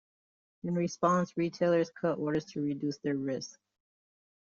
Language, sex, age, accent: English, female, 30-39, United States English